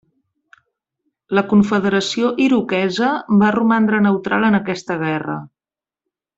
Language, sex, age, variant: Catalan, female, 40-49, Central